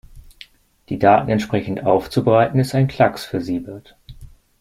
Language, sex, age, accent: German, male, 19-29, Deutschland Deutsch